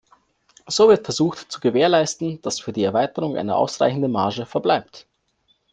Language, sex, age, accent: German, male, 19-29, Österreichisches Deutsch